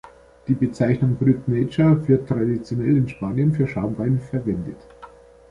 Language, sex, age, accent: German, male, 40-49, Deutschland Deutsch